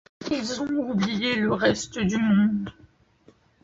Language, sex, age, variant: French, male, under 19, Français de métropole